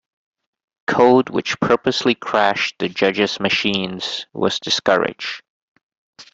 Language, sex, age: English, male, 19-29